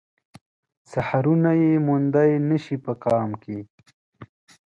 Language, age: Pashto, 19-29